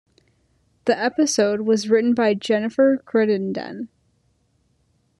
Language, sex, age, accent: English, female, under 19, United States English